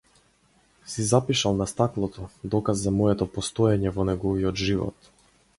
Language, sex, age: Macedonian, male, 19-29